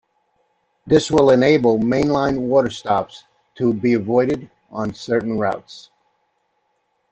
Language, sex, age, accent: English, male, 60-69, United States English